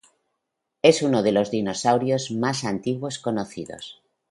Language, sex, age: Spanish, female, 60-69